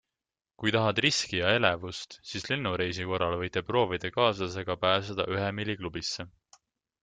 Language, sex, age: Estonian, male, 19-29